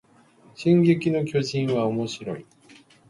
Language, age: Japanese, 30-39